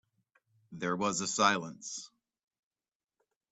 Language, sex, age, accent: English, male, 40-49, United States English